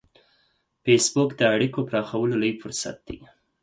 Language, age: Pashto, 30-39